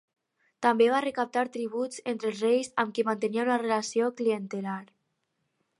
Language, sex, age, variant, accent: Catalan, female, under 19, Alacantí, aprenent (recent, des del castellà)